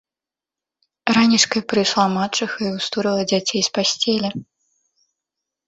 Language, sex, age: Belarusian, female, 19-29